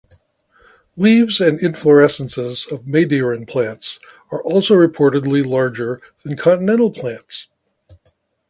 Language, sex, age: English, male, 60-69